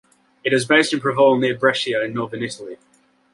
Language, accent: English, Australian English